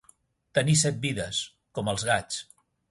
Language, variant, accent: Catalan, Central, central